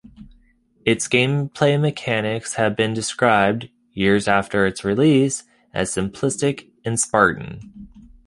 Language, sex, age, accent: English, male, 19-29, United States English